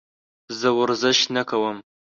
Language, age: Pashto, under 19